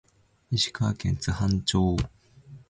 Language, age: Japanese, 19-29